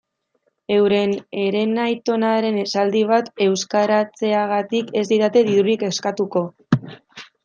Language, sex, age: Basque, female, 19-29